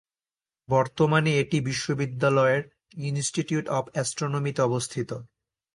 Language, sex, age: Bengali, male, 19-29